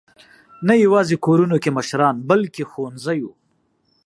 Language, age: Pashto, 30-39